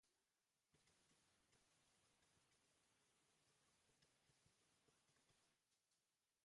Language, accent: Basque, Mendebalekoa (Araba, Bizkaia, Gipuzkoako mendebaleko herri batzuk)